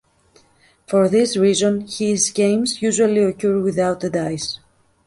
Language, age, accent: English, 30-39, United States English